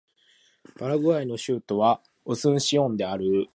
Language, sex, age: Japanese, male, 19-29